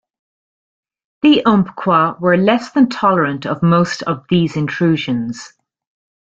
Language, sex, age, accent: English, female, 40-49, Irish English